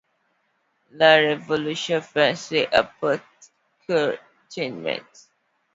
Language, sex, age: French, female, 19-29